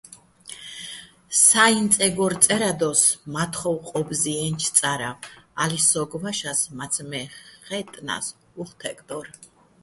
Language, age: Bats, 60-69